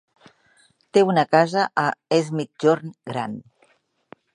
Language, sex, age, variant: Catalan, female, 60-69, Central